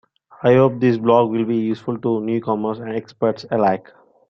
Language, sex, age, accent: English, male, 19-29, India and South Asia (India, Pakistan, Sri Lanka)